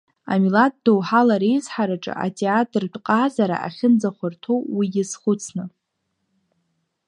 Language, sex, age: Abkhazian, female, under 19